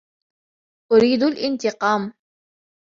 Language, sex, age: Arabic, female, 19-29